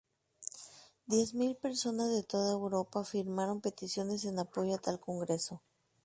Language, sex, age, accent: Spanish, female, 30-39, México